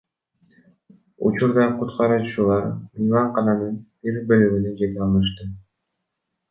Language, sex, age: Kyrgyz, male, 19-29